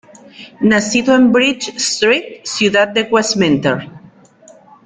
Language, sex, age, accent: Spanish, female, 30-39, México